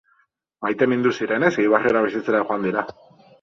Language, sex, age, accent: Basque, male, 30-39, Mendebalekoa (Araba, Bizkaia, Gipuzkoako mendebaleko herri batzuk)